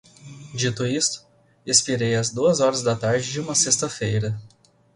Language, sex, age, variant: Portuguese, male, 19-29, Portuguese (Brasil)